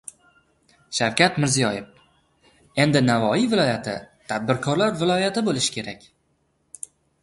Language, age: Uzbek, 19-29